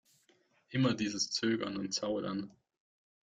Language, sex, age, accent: German, male, 19-29, Deutschland Deutsch